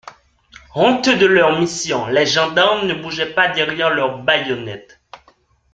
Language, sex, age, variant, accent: French, male, 19-29, Français d'Amérique du Nord, Français du Canada